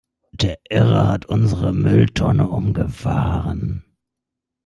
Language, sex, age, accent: German, male, 30-39, Deutschland Deutsch